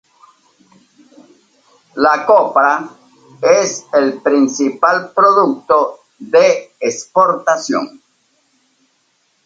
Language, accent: Spanish, Caribe: Cuba, Venezuela, Puerto Rico, República Dominicana, Panamá, Colombia caribeña, México caribeño, Costa del golfo de México